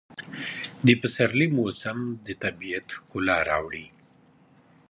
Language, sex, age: Pashto, male, 30-39